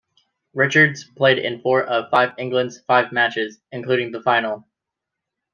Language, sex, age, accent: English, male, 19-29, United States English